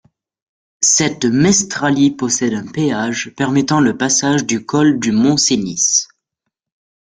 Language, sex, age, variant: French, male, under 19, Français de métropole